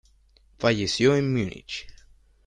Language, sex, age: Spanish, male, 19-29